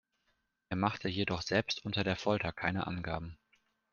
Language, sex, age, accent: German, male, 19-29, Deutschland Deutsch